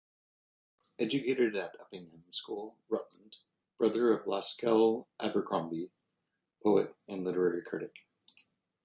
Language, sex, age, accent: English, male, 40-49, United States English